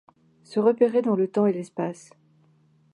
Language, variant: French, Français de métropole